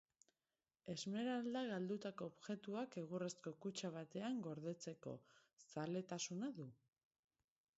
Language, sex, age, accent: Basque, female, 30-39, Erdialdekoa edo Nafarra (Gipuzkoa, Nafarroa)